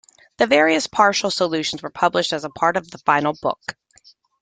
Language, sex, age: English, female, 40-49